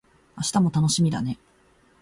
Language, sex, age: Japanese, female, 19-29